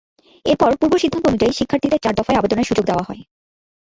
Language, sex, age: Bengali, female, 30-39